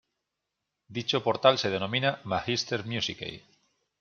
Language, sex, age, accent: Spanish, male, 40-49, España: Norte peninsular (Asturias, Castilla y León, Cantabria, País Vasco, Navarra, Aragón, La Rioja, Guadalajara, Cuenca)